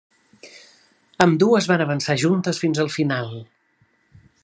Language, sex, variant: Catalan, male, Central